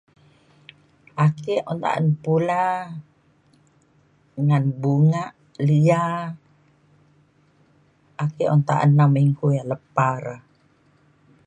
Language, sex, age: Mainstream Kenyah, female, 60-69